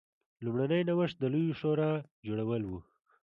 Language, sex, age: Pashto, male, 30-39